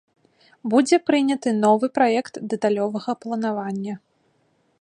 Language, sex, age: Belarusian, female, 19-29